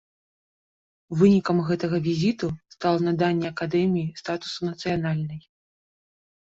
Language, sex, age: Belarusian, female, 30-39